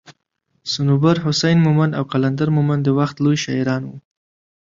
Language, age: Pashto, 19-29